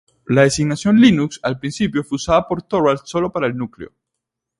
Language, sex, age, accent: Spanish, male, 19-29, Caribe: Cuba, Venezuela, Puerto Rico, República Dominicana, Panamá, Colombia caribeña, México caribeño, Costa del golfo de México